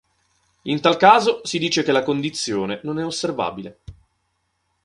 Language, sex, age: Italian, male, 19-29